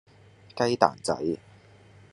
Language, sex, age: Cantonese, male, under 19